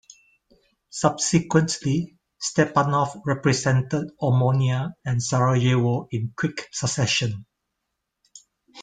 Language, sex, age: English, male, 50-59